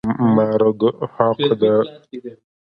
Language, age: Pashto, 19-29